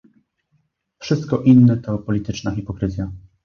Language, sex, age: Polish, male, 30-39